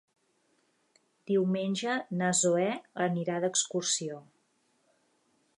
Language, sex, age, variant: Catalan, female, 40-49, Septentrional